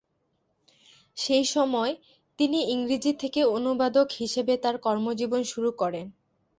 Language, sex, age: Bengali, female, 19-29